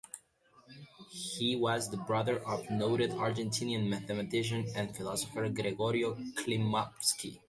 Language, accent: English, United States English